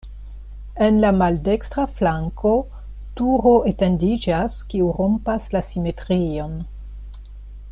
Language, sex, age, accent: Esperanto, female, 60-69, Internacia